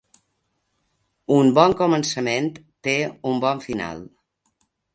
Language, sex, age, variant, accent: Catalan, female, 60-69, Balear, mallorquí